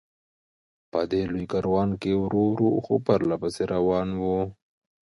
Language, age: Pashto, 19-29